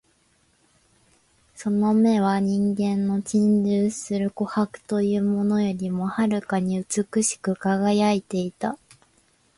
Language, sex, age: Japanese, female, 19-29